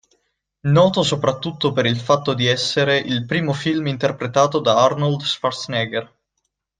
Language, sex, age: Italian, male, 19-29